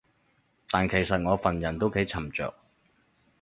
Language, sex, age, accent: Cantonese, male, 30-39, 广州音